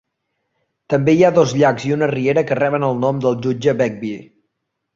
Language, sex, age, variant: Catalan, male, 19-29, Central